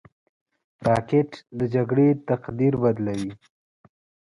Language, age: Pashto, 19-29